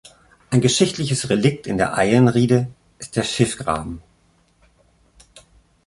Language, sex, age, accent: German, male, 50-59, Deutschland Deutsch